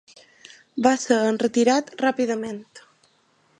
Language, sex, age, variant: Catalan, female, 19-29, Balear